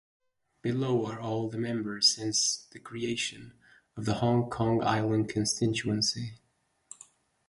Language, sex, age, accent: English, male, 19-29, United States English